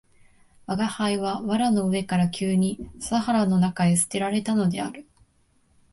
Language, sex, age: Japanese, female, 19-29